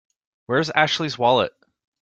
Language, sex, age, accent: English, male, 19-29, United States English